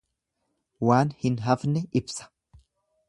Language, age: Oromo, 30-39